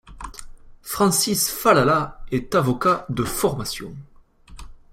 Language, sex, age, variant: French, male, 19-29, Français de métropole